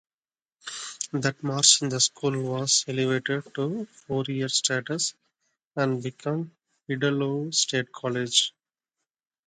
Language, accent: English, India and South Asia (India, Pakistan, Sri Lanka)